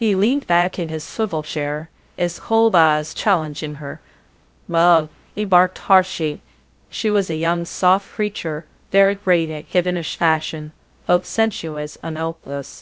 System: TTS, VITS